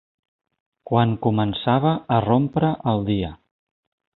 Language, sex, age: Catalan, male, 40-49